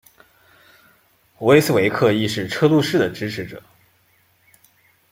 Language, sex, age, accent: Chinese, male, 19-29, 出生地：湖北省